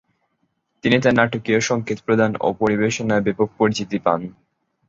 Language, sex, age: Bengali, male, under 19